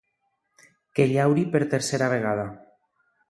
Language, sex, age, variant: Catalan, male, 40-49, Central